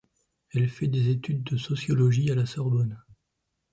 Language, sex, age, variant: French, male, 40-49, Français de métropole